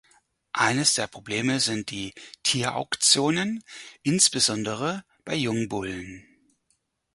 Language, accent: German, Deutschland Deutsch